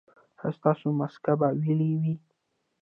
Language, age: Pashto, 19-29